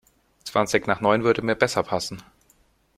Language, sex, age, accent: German, male, under 19, Deutschland Deutsch